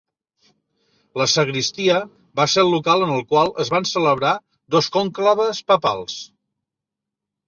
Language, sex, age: Catalan, male, 50-59